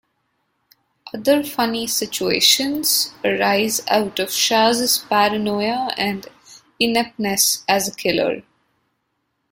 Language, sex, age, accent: English, female, 30-39, India and South Asia (India, Pakistan, Sri Lanka)